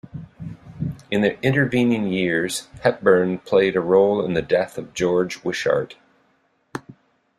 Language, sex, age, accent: English, male, 50-59, United States English